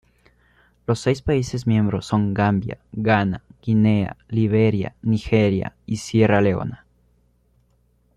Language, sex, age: Spanish, male, under 19